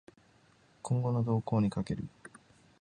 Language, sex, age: Japanese, male, 19-29